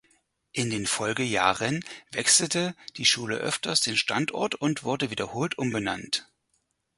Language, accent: German, Deutschland Deutsch